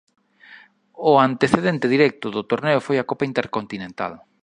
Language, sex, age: Galician, male, 40-49